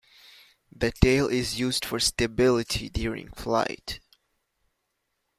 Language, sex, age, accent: English, male, 19-29, West Indies and Bermuda (Bahamas, Bermuda, Jamaica, Trinidad)